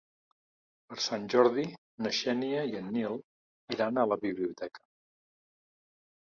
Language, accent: Catalan, gironí